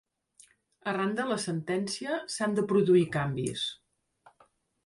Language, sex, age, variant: Catalan, female, 50-59, Central